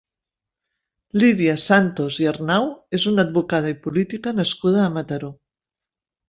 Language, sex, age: Catalan, female, 50-59